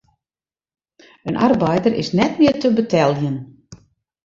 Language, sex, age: Western Frisian, female, 60-69